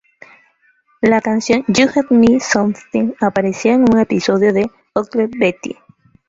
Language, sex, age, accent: Spanish, female, 19-29, Andino-Pacífico: Colombia, Perú, Ecuador, oeste de Bolivia y Venezuela andina